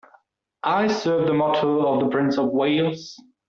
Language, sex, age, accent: English, male, 19-29, England English